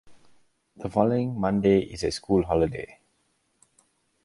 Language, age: English, under 19